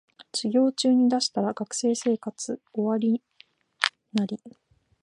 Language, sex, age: Japanese, female, 19-29